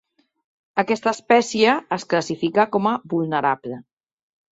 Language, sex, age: Catalan, female, 30-39